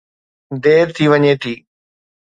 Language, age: Sindhi, 40-49